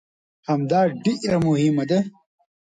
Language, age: Pashto, 19-29